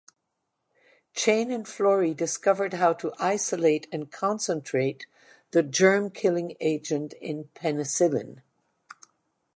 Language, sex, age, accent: English, female, 70-79, United States English